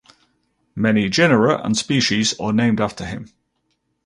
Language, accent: English, England English